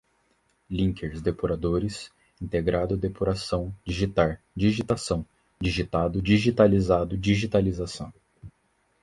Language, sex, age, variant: Portuguese, male, 19-29, Portuguese (Brasil)